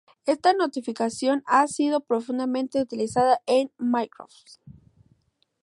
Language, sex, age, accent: Spanish, female, under 19, México